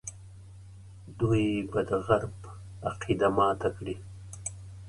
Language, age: Pashto, 60-69